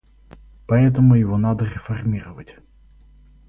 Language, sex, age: Russian, male, 19-29